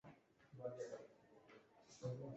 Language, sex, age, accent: Basque, female, 70-79, Mendebalekoa (Araba, Bizkaia, Gipuzkoako mendebaleko herri batzuk)